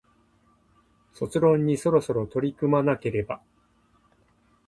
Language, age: Japanese, 50-59